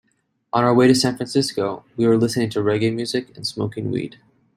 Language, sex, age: English, male, 30-39